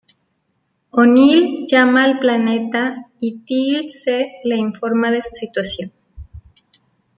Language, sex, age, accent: Spanish, female, 40-49, México